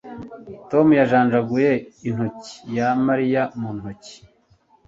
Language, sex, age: Kinyarwanda, male, 40-49